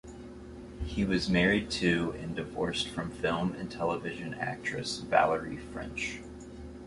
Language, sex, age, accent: English, male, 19-29, United States English